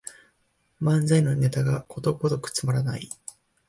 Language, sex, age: Japanese, male, 19-29